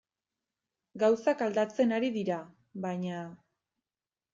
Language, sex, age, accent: Basque, female, 19-29, Erdialdekoa edo Nafarra (Gipuzkoa, Nafarroa)